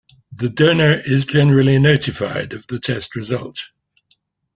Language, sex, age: English, male, 80-89